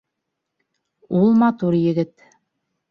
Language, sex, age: Bashkir, female, 30-39